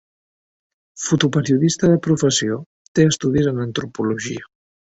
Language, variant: Catalan, Central